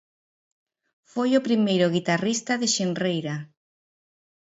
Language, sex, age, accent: Galician, female, 40-49, Central (gheada)